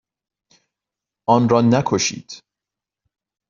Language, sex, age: Persian, male, 30-39